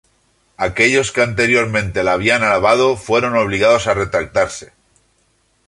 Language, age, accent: Spanish, 40-49, España: Centro-Sur peninsular (Madrid, Toledo, Castilla-La Mancha)